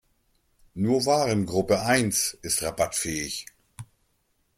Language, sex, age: German, male, 50-59